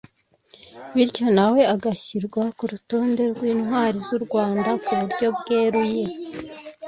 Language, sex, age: Kinyarwanda, female, 19-29